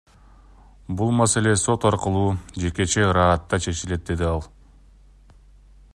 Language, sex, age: Kyrgyz, male, 19-29